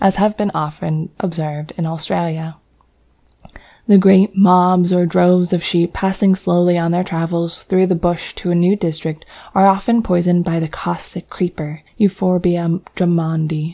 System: none